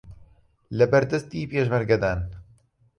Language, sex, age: Central Kurdish, male, 19-29